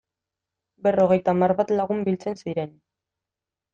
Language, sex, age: Basque, female, 19-29